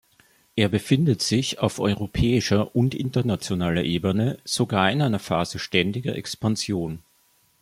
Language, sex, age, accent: German, male, 19-29, Österreichisches Deutsch